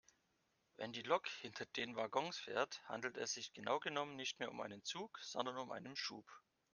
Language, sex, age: German, male, 30-39